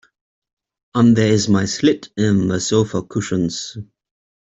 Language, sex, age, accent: English, male, 40-49, England English